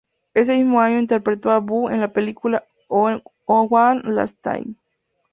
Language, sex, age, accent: Spanish, female, under 19, México